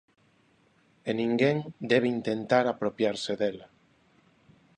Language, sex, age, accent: Galician, male, 30-39, Neofalante